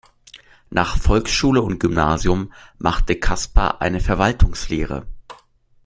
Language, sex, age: German, male, under 19